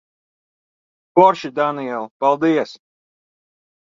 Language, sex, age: Latvian, female, 40-49